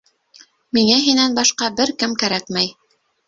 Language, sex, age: Bashkir, female, 30-39